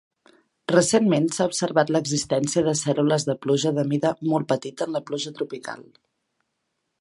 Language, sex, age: Catalan, female, 19-29